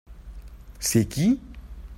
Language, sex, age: French, male, under 19